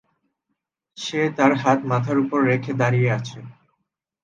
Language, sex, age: Bengali, male, 19-29